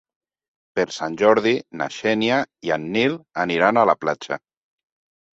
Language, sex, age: Catalan, male, 50-59